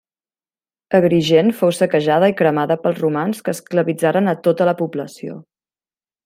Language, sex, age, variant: Catalan, female, 40-49, Central